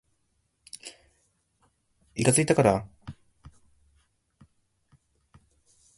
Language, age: Japanese, 19-29